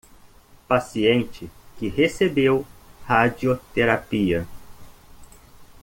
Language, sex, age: Portuguese, male, 30-39